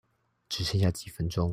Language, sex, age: Chinese, male, 19-29